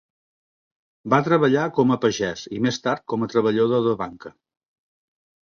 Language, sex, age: Catalan, male, 50-59